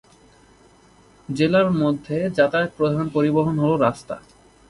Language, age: Bengali, 19-29